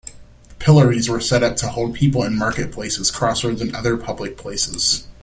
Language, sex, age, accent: English, male, 30-39, United States English